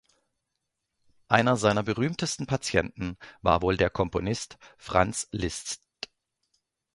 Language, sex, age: German, male, 40-49